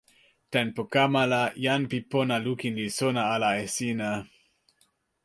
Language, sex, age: Toki Pona, male, 30-39